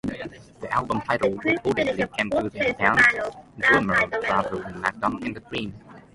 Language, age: English, 19-29